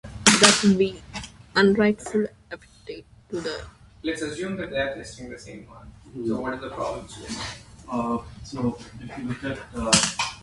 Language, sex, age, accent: English, female, 19-29, India and South Asia (India, Pakistan, Sri Lanka)